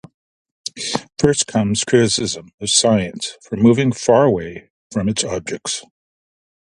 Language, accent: English, Canadian English